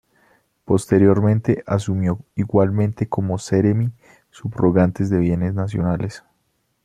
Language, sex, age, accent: Spanish, male, 19-29, Andino-Pacífico: Colombia, Perú, Ecuador, oeste de Bolivia y Venezuela andina